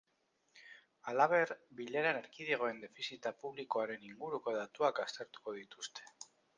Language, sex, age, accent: Basque, male, 30-39, Mendebalekoa (Araba, Bizkaia, Gipuzkoako mendebaleko herri batzuk)